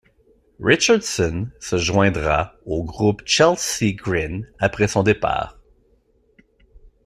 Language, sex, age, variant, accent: French, male, 50-59, Français d'Amérique du Nord, Français du Canada